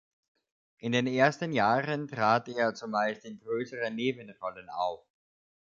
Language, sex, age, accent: German, male, 30-39, Österreichisches Deutsch